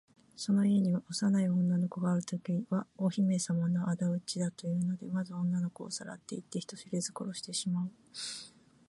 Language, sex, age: Japanese, female, 50-59